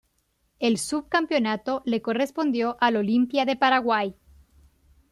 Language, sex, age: Spanish, female, 30-39